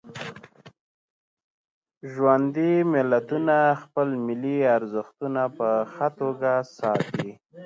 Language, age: Pashto, 30-39